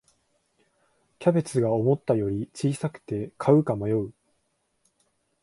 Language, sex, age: Japanese, male, 19-29